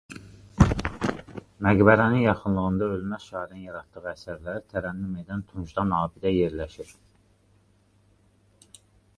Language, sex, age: Azerbaijani, male, 30-39